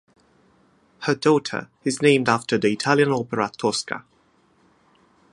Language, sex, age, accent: English, male, 19-29, England English